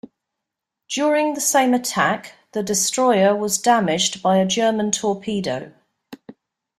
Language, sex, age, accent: English, female, 50-59, England English